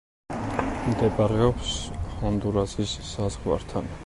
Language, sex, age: Georgian, male, 30-39